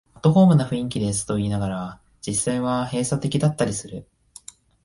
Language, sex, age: Japanese, male, 19-29